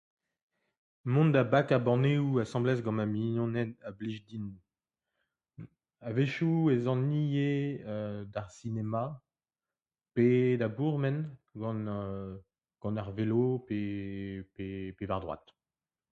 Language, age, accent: Breton, 30-39, Kerneveg